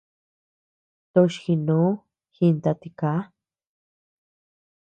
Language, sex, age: Tepeuxila Cuicatec, female, 19-29